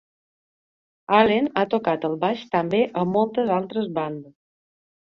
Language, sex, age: Catalan, female, 40-49